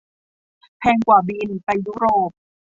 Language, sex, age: Thai, female, 19-29